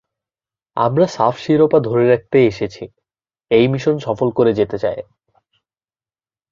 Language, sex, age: Bengali, male, under 19